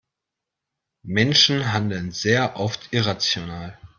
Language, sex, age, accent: German, male, 30-39, Deutschland Deutsch